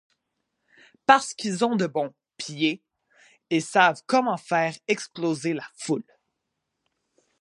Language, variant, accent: French, Français d'Amérique du Nord, Français du Canada